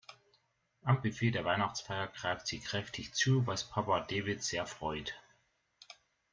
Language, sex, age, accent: German, male, 40-49, Deutschland Deutsch